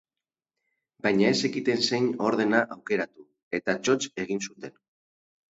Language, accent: Basque, Mendebalekoa (Araba, Bizkaia, Gipuzkoako mendebaleko herri batzuk)